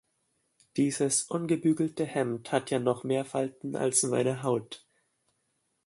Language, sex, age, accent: German, male, 19-29, Deutschland Deutsch